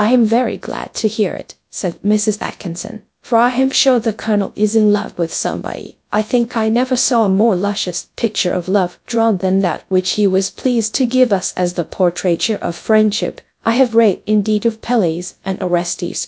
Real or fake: fake